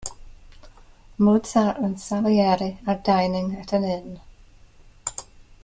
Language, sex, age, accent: English, female, 50-59, Scottish English